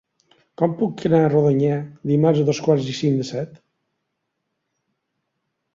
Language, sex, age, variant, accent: Catalan, male, 50-59, Balear, balear